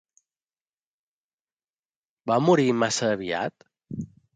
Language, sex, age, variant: Catalan, male, 40-49, Central